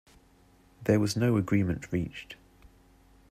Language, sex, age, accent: English, male, 30-39, England English